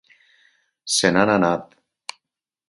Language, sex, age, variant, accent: Catalan, male, 50-59, Valencià meridional, valencià